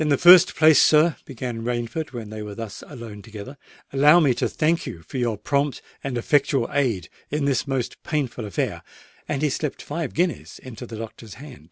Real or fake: real